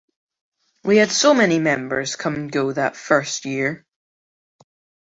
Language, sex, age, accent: English, male, under 19, Scottish English